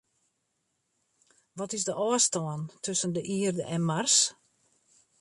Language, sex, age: Western Frisian, female, 50-59